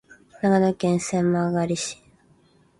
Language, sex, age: Japanese, female, 19-29